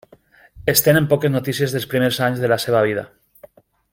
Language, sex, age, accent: Catalan, male, 40-49, valencià